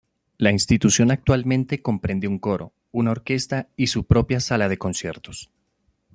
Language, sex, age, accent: Spanish, male, 30-39, Andino-Pacífico: Colombia, Perú, Ecuador, oeste de Bolivia y Venezuela andina